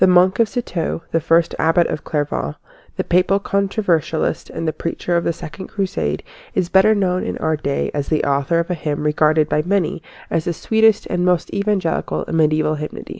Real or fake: real